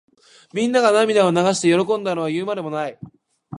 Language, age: Japanese, 19-29